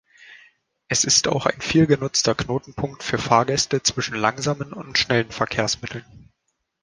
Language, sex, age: German, male, 19-29